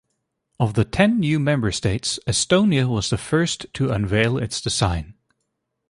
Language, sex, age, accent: English, male, 19-29, United States English